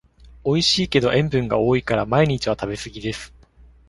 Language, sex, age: Japanese, male, 19-29